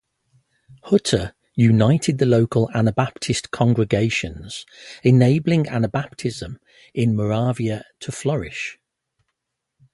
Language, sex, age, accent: English, male, 40-49, England English